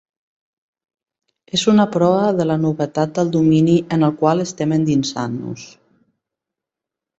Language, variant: Catalan, Central